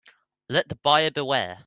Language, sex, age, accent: English, male, under 19, England English